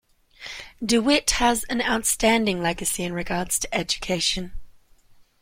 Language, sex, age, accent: English, female, 40-49, Australian English